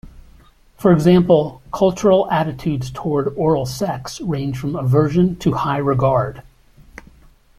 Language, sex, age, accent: English, male, 50-59, United States English